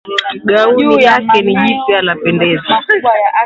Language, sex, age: Swahili, female, 19-29